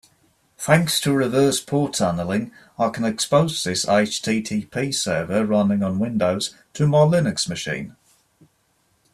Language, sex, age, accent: English, male, 19-29, England English